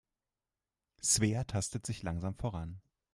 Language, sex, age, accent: German, male, 19-29, Deutschland Deutsch